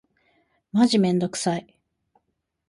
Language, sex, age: Japanese, female, 30-39